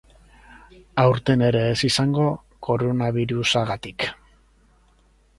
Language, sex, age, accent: Basque, male, 50-59, Erdialdekoa edo Nafarra (Gipuzkoa, Nafarroa)